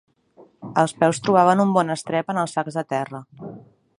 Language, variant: Catalan, Nord-Occidental